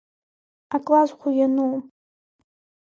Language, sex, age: Abkhazian, female, under 19